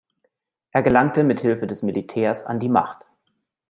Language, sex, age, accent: German, male, 40-49, Deutschland Deutsch